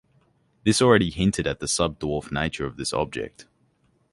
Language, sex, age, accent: English, male, under 19, Australian English; England English